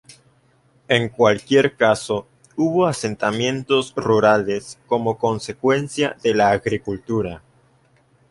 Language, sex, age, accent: Spanish, male, 19-29, México